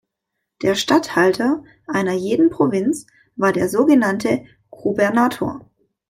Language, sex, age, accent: German, female, 19-29, Deutschland Deutsch